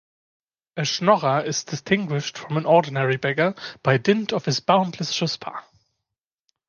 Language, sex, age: English, male, 19-29